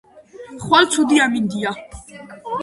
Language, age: Georgian, under 19